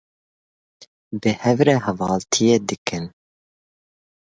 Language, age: Kurdish, 19-29